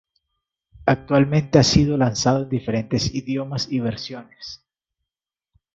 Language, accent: Spanish, Caribe: Cuba, Venezuela, Puerto Rico, República Dominicana, Panamá, Colombia caribeña, México caribeño, Costa del golfo de México